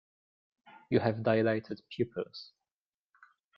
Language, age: English, 19-29